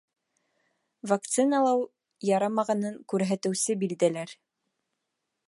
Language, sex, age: Bashkir, female, 19-29